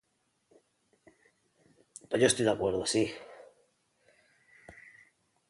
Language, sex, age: Spanish, female, 30-39